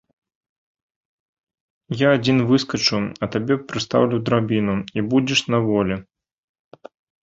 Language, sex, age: Belarusian, male, 30-39